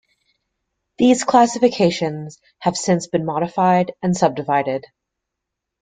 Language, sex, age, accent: English, female, 19-29, United States English